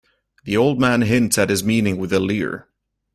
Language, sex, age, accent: English, male, 19-29, United States English